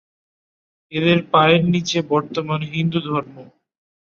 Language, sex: Bengali, male